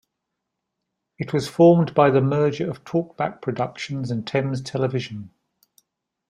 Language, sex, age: English, male, 60-69